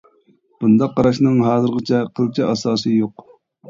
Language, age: Uyghur, 19-29